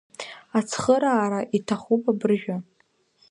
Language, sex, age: Abkhazian, female, under 19